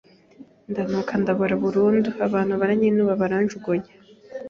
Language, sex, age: Kinyarwanda, female, 19-29